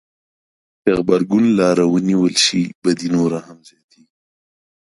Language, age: Pashto, 19-29